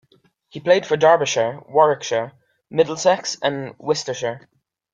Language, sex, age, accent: English, male, 19-29, England English